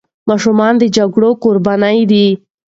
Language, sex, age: Pashto, female, 19-29